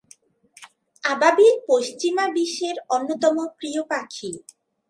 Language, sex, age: Bengali, female, under 19